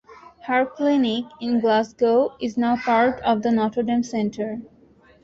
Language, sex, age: English, female, under 19